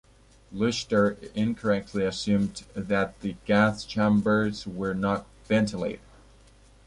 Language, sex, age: English, male, 19-29